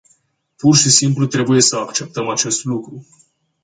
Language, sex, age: Romanian, male, 19-29